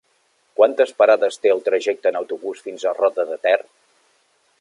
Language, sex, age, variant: Catalan, male, 40-49, Central